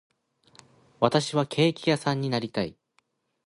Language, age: Japanese, 40-49